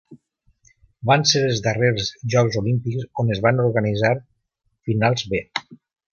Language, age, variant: Catalan, 50-59, Valencià meridional